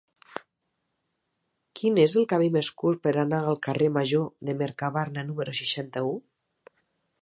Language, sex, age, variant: Catalan, female, 40-49, Nord-Occidental